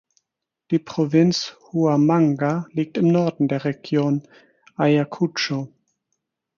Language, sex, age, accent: German, male, 30-39, Deutschland Deutsch